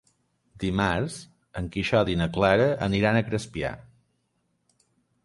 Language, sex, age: Catalan, male, 40-49